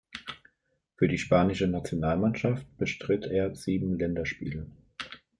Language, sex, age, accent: German, male, 30-39, Deutschland Deutsch